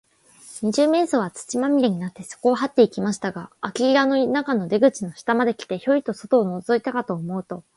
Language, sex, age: Japanese, female, 19-29